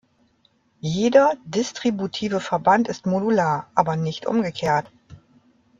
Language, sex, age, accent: German, female, 40-49, Deutschland Deutsch